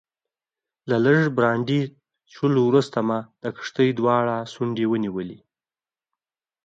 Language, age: Pashto, under 19